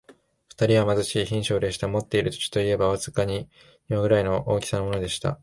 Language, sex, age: Japanese, male, 19-29